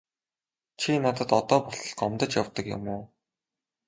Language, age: Mongolian, 19-29